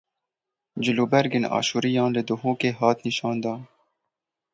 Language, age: Kurdish, 19-29